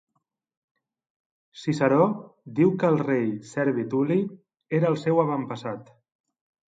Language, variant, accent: Catalan, Central, central